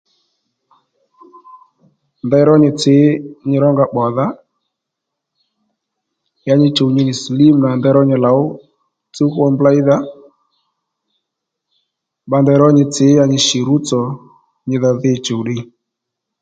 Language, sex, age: Lendu, male, 30-39